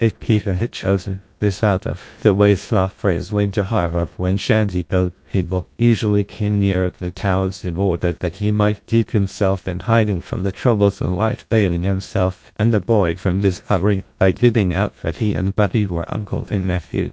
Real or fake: fake